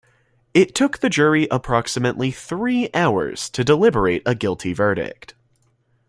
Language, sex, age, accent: English, male, under 19, United States English